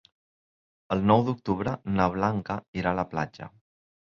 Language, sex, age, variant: Catalan, male, 30-39, Central